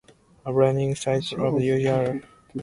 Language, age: English, 19-29